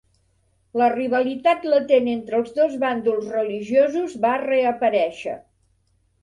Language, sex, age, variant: Catalan, female, 60-69, Central